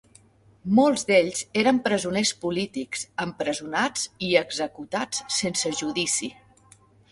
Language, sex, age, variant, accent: Catalan, female, 40-49, Central, central